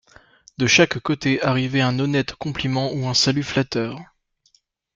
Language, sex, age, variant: French, male, 19-29, Français de métropole